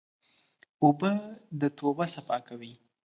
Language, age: Pashto, 19-29